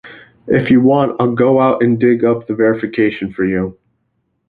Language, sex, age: English, male, 19-29